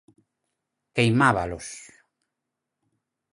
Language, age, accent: Galician, 60-69, Normativo (estándar)